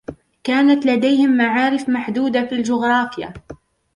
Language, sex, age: Arabic, female, 19-29